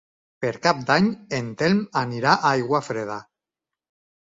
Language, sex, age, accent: Catalan, male, 40-49, valencià